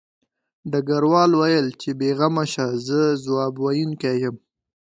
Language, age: Pashto, 19-29